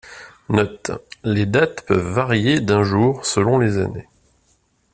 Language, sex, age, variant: French, male, 30-39, Français de métropole